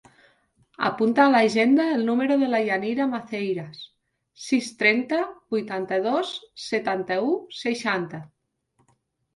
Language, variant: Catalan, Nord-Occidental